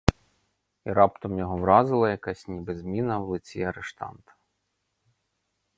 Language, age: Ukrainian, 40-49